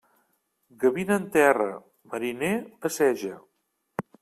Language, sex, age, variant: Catalan, male, 50-59, Central